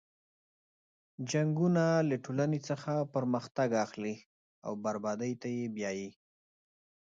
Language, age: Pashto, 30-39